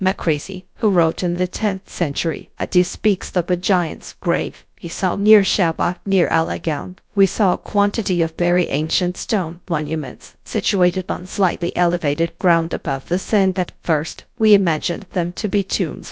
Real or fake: fake